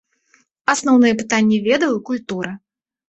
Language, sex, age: Belarusian, female, 30-39